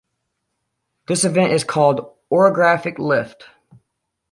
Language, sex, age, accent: English, male, 19-29, Irish English